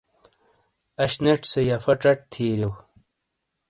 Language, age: Shina, 30-39